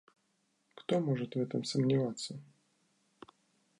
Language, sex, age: Russian, male, 40-49